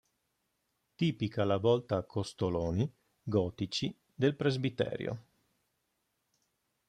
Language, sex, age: Italian, male, 50-59